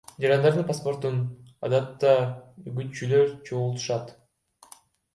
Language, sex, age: Kyrgyz, male, under 19